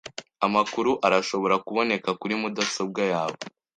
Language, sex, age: Kinyarwanda, male, under 19